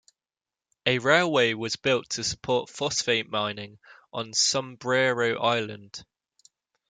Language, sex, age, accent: English, male, 19-29, England English